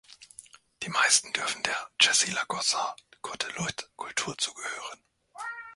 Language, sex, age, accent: German, male, 19-29, Deutschland Deutsch